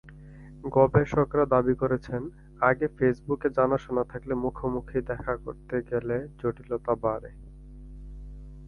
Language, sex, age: Bengali, male, 19-29